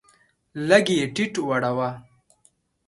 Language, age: Pashto, 19-29